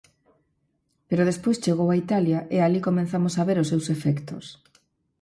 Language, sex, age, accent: Galician, female, 40-49, Normativo (estándar)